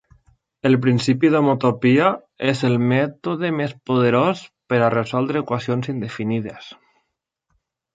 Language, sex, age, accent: Catalan, male, 19-29, valencià